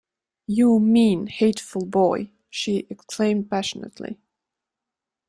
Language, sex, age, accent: English, female, 19-29, United States English